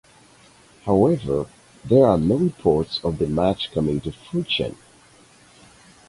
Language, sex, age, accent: English, male, 40-49, United States English